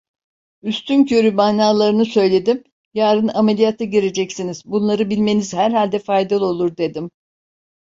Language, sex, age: Turkish, female, 70-79